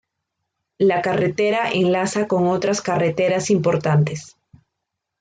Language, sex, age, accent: Spanish, female, 19-29, Andino-Pacífico: Colombia, Perú, Ecuador, oeste de Bolivia y Venezuela andina